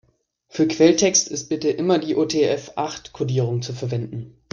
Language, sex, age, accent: German, male, 19-29, Deutschland Deutsch